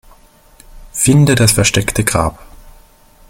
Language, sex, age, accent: German, male, 19-29, Österreichisches Deutsch